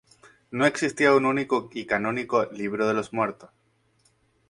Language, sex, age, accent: Spanish, male, 19-29, España: Islas Canarias